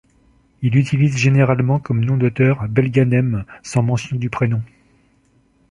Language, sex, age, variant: French, male, 40-49, Français de métropole